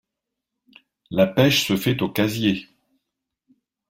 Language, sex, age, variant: French, male, 50-59, Français de métropole